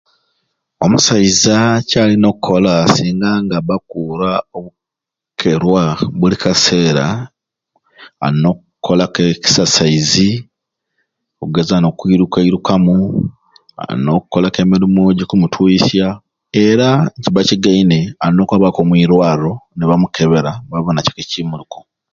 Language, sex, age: Ruuli, male, 30-39